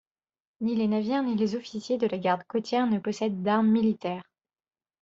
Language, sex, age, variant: French, female, 19-29, Français de métropole